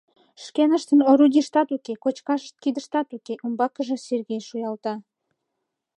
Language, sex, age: Mari, female, 19-29